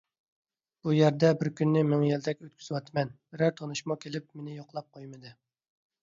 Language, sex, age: Uyghur, male, 30-39